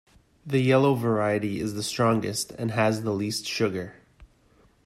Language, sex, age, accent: English, male, 30-39, Canadian English